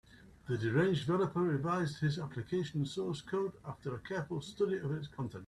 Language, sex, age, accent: English, male, 70-79, England English